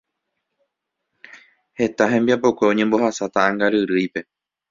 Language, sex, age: Guarani, male, 19-29